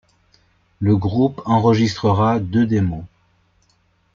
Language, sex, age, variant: French, male, 40-49, Français de métropole